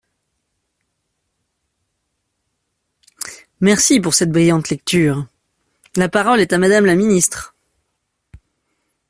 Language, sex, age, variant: French, male, 19-29, Français de métropole